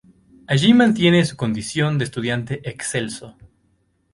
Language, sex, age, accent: Spanish, male, 19-29, México